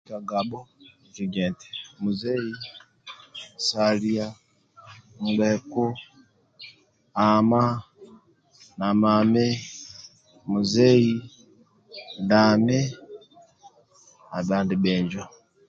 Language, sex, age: Amba (Uganda), male, 50-59